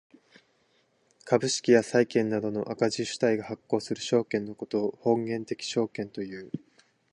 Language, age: Japanese, 19-29